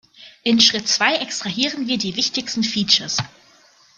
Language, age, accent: German, 19-29, Deutschland Deutsch